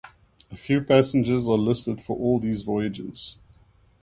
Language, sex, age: English, male, 40-49